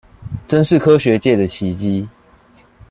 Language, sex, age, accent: Chinese, male, under 19, 出生地：臺中市